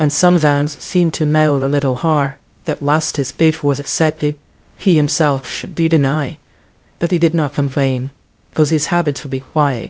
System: TTS, VITS